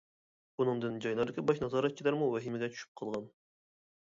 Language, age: Uyghur, 19-29